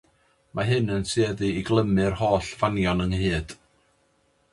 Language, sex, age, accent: Welsh, male, 40-49, Y Deyrnas Unedig Cymraeg